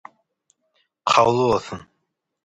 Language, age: Turkmen, 19-29